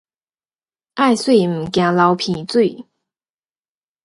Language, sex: Min Nan Chinese, female